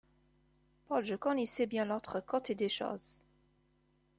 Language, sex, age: French, female, 40-49